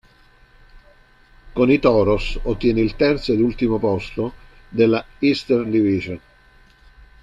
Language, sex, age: Italian, male, 50-59